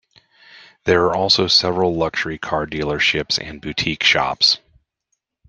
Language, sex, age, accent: English, male, 40-49, United States English